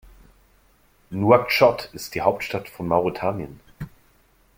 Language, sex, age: German, male, 40-49